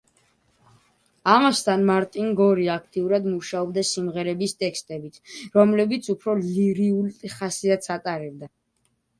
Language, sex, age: Georgian, male, under 19